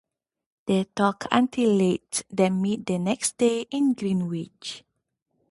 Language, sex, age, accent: English, female, 30-39, Malaysian English